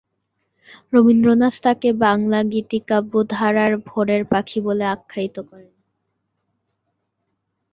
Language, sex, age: Bengali, female, 19-29